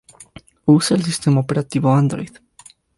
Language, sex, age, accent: Spanish, male, 19-29, Andino-Pacífico: Colombia, Perú, Ecuador, oeste de Bolivia y Venezuela andina